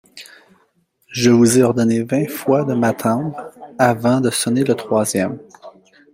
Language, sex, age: French, male, 30-39